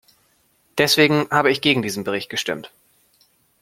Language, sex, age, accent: German, male, 30-39, Deutschland Deutsch